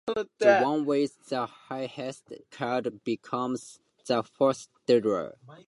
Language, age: English, 19-29